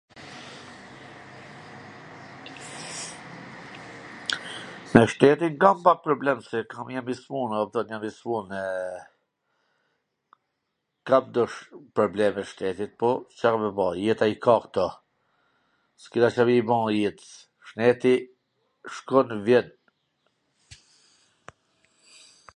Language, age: Gheg Albanian, 40-49